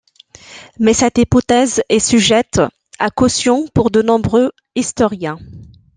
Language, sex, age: French, female, 30-39